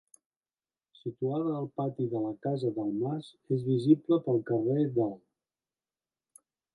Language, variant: Catalan, Central